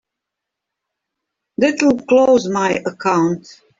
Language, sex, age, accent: English, female, 50-59, Australian English